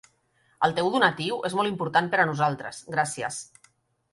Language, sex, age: Catalan, female, 40-49